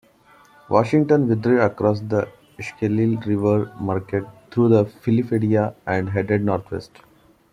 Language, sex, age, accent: English, male, 30-39, India and South Asia (India, Pakistan, Sri Lanka)